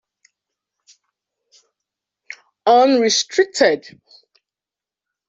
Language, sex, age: English, female, 30-39